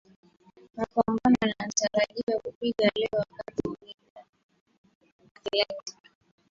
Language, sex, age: Swahili, female, 19-29